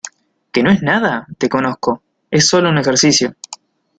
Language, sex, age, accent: Spanish, male, 19-29, Rioplatense: Argentina, Uruguay, este de Bolivia, Paraguay